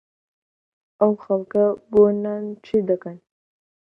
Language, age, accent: Central Kurdish, 19-29, سۆرانی